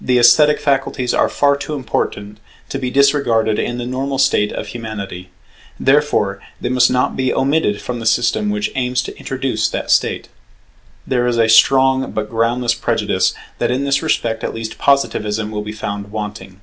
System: none